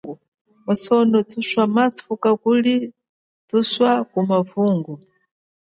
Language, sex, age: Chokwe, female, 40-49